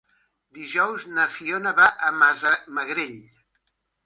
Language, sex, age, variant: Catalan, male, 60-69, Central